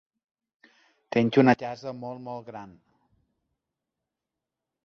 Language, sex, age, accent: Catalan, male, 40-49, balear; central